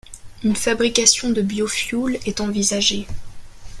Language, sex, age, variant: French, female, under 19, Français de métropole